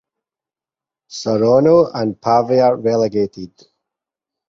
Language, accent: English, Scottish English